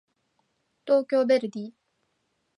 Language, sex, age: Japanese, female, 19-29